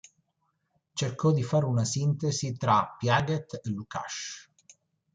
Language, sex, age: Italian, male, 60-69